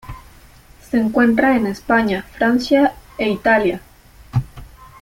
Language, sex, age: Spanish, female, 19-29